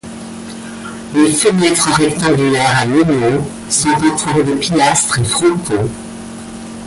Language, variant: French, Français de métropole